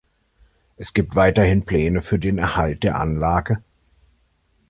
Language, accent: German, Deutschland Deutsch